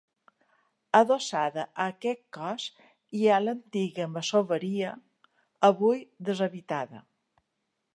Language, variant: Catalan, Balear